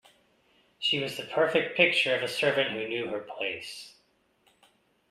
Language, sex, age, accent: English, male, 30-39, United States English